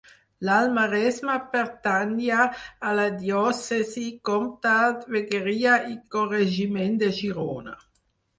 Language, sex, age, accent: Catalan, female, 50-59, aprenent (recent, des d'altres llengües)